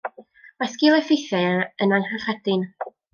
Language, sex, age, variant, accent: Welsh, female, 19-29, North-Eastern Welsh, Y Deyrnas Unedig Cymraeg